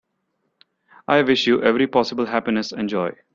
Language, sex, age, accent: English, male, 19-29, India and South Asia (India, Pakistan, Sri Lanka)